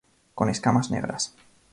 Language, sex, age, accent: Spanish, male, 19-29, España: Centro-Sur peninsular (Madrid, Toledo, Castilla-La Mancha)